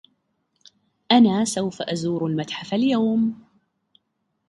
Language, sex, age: Arabic, female, 30-39